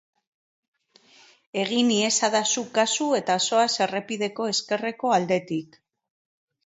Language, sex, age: Basque, female, 40-49